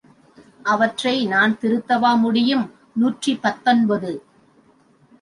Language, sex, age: Tamil, female, 40-49